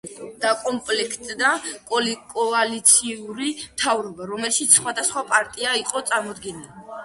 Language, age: Georgian, under 19